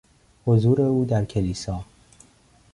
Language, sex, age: Persian, male, 19-29